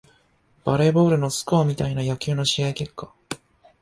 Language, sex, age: Japanese, male, 19-29